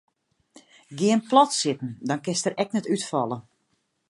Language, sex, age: Western Frisian, female, 40-49